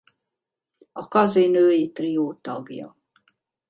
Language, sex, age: Hungarian, female, 50-59